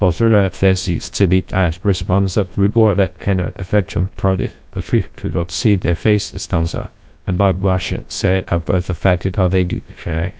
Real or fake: fake